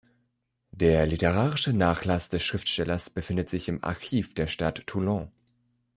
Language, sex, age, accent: German, male, 30-39, Deutschland Deutsch